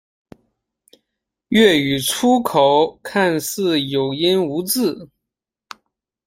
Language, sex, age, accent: Chinese, male, 30-39, 出生地：黑龙江省